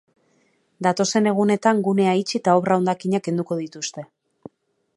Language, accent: Basque, Mendebalekoa (Araba, Bizkaia, Gipuzkoako mendebaleko herri batzuk)